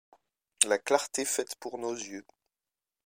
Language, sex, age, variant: French, male, 19-29, Français de métropole